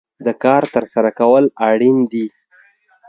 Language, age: Pashto, 30-39